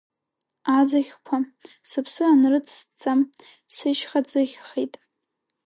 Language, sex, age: Abkhazian, female, under 19